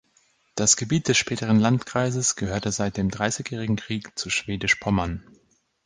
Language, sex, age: German, male, 30-39